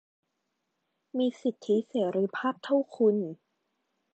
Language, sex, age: Thai, female, 19-29